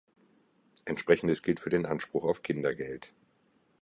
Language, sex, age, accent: German, male, 50-59, Deutschland Deutsch